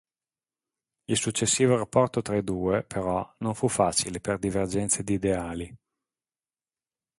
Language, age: Italian, 40-49